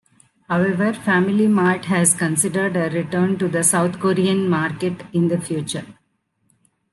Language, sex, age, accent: English, female, 50-59, India and South Asia (India, Pakistan, Sri Lanka)